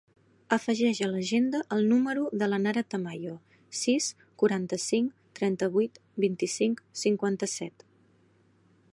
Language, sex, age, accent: Catalan, female, 19-29, central; nord-occidental